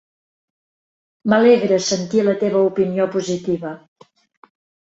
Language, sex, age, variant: Catalan, female, 60-69, Central